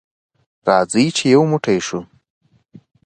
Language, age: Pashto, 19-29